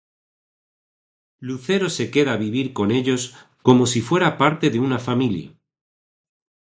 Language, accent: Spanish, España: Sur peninsular (Andalucia, Extremadura, Murcia)